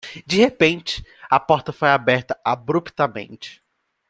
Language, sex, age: Portuguese, male, 19-29